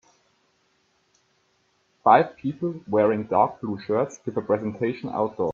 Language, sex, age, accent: English, male, 19-29, United States English